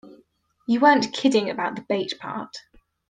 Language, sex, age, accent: English, female, 19-29, England English